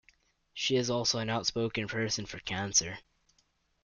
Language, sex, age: English, male, under 19